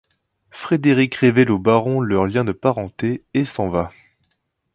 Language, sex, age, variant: French, male, 19-29, Français de métropole